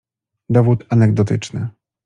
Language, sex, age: Polish, male, 40-49